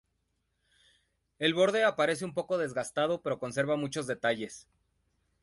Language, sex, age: Spanish, male, 30-39